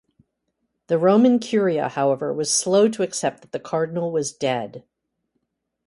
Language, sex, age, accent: English, female, 60-69, United States English